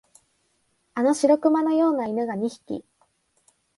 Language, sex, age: Japanese, female, 19-29